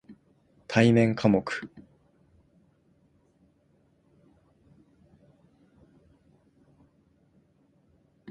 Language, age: Japanese, 19-29